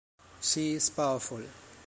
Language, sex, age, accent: English, male, under 19, India and South Asia (India, Pakistan, Sri Lanka)